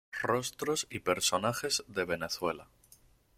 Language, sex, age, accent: Spanish, male, 19-29, España: Centro-Sur peninsular (Madrid, Toledo, Castilla-La Mancha)